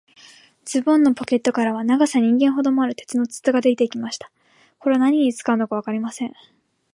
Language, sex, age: Japanese, female, 19-29